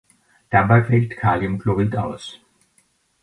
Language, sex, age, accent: German, male, 60-69, Österreichisches Deutsch